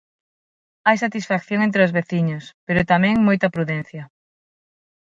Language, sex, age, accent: Galician, female, 30-39, Normativo (estándar); Neofalante